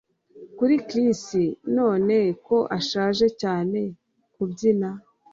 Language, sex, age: Kinyarwanda, female, 30-39